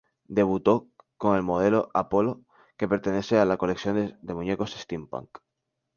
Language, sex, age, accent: Spanish, male, 19-29, España: Islas Canarias